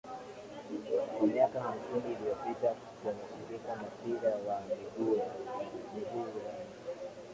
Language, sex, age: Swahili, male, 19-29